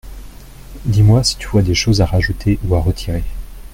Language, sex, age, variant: French, male, 30-39, Français de métropole